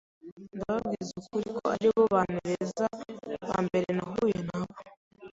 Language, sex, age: Kinyarwanda, female, 19-29